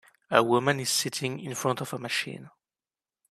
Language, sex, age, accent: English, male, 19-29, United States English